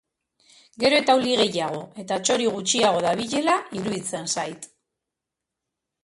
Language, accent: Basque, Mendebalekoa (Araba, Bizkaia, Gipuzkoako mendebaleko herri batzuk)